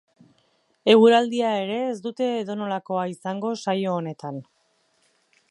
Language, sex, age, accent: Basque, female, 40-49, Erdialdekoa edo Nafarra (Gipuzkoa, Nafarroa)